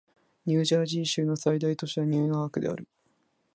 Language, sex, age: Japanese, female, 90+